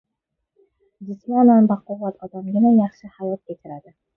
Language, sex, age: Uzbek, female, 30-39